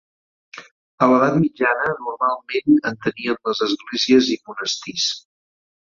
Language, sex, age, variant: Catalan, male, 40-49, Central